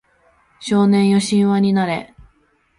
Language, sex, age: Japanese, female, 19-29